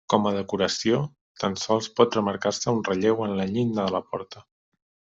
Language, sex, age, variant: Catalan, male, 19-29, Central